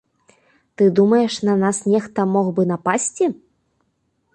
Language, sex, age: Belarusian, female, 19-29